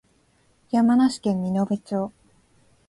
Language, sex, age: Japanese, female, 19-29